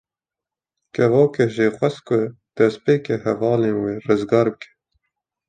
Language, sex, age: Kurdish, male, 19-29